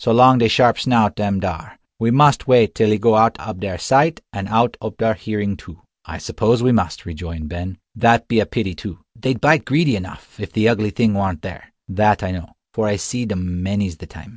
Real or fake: real